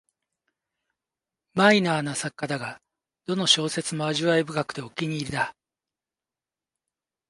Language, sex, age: Japanese, male, 50-59